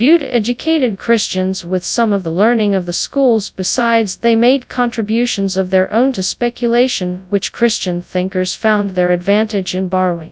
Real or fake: fake